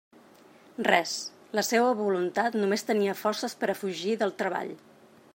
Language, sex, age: Catalan, female, 40-49